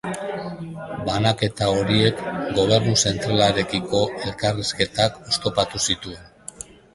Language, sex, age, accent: Basque, male, 50-59, Mendebalekoa (Araba, Bizkaia, Gipuzkoako mendebaleko herri batzuk)